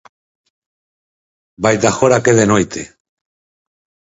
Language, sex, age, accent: Galician, male, 40-49, Central (gheada)